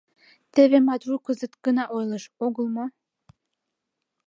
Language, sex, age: Mari, female, 19-29